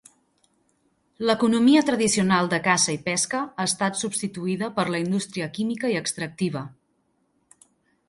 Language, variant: Catalan, Central